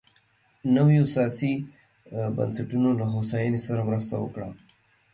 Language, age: Pashto, 19-29